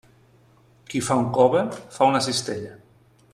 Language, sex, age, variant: Catalan, male, 40-49, Central